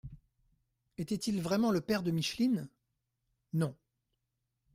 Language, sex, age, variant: French, male, 40-49, Français de métropole